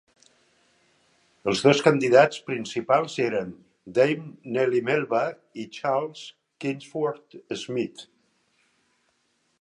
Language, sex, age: Catalan, male, 60-69